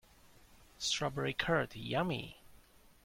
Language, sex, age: English, male, 19-29